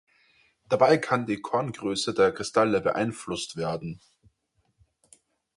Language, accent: German, Österreichisches Deutsch